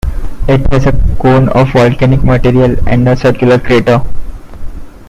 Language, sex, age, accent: English, male, 19-29, India and South Asia (India, Pakistan, Sri Lanka)